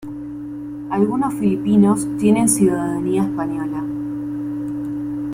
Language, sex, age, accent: Spanish, female, 30-39, Rioplatense: Argentina, Uruguay, este de Bolivia, Paraguay